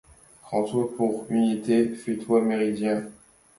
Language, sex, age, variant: French, male, 19-29, Français de métropole